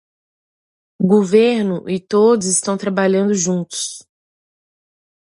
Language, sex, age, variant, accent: Portuguese, female, 30-39, Portuguese (Brasil), Mineiro